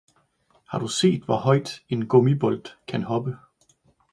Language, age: Danish, 40-49